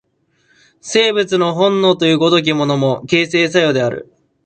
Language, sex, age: Japanese, male, 19-29